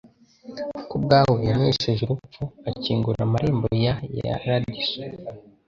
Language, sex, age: Kinyarwanda, male, under 19